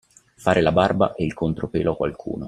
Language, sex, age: Italian, male, 30-39